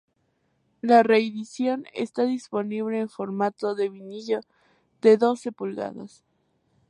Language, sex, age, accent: Spanish, female, 19-29, México